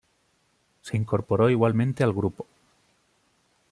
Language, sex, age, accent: Spanish, male, 30-39, España: Centro-Sur peninsular (Madrid, Toledo, Castilla-La Mancha)